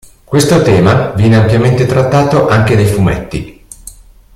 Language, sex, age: Italian, male, 50-59